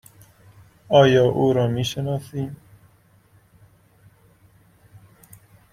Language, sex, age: Persian, male, 30-39